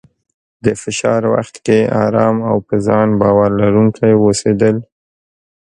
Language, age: Pashto, 19-29